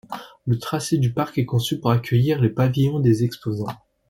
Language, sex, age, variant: French, male, 19-29, Français de métropole